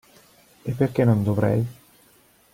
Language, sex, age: Italian, male, 40-49